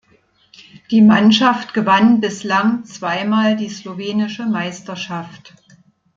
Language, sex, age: German, female, 60-69